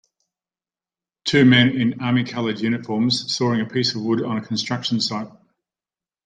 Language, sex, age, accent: English, male, 40-49, Australian English